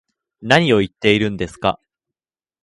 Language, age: Japanese, 19-29